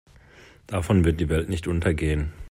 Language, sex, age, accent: German, male, 40-49, Deutschland Deutsch